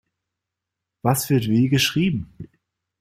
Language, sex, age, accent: German, male, 30-39, Deutschland Deutsch